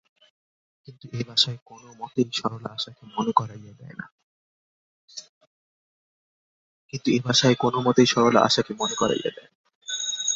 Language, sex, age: Bengali, male, 19-29